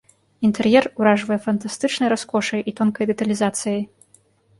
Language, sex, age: Belarusian, female, 30-39